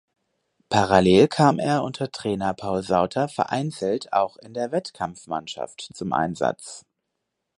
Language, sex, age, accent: German, male, 30-39, Deutschland Deutsch